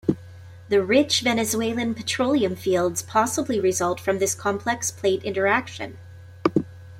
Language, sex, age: English, female, 40-49